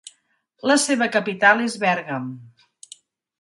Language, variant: Catalan, Central